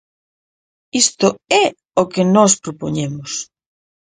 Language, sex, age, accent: Galician, female, 30-39, Central (gheada); Normativo (estándar)